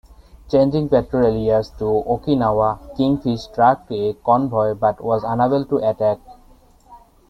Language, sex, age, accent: English, male, 19-29, India and South Asia (India, Pakistan, Sri Lanka)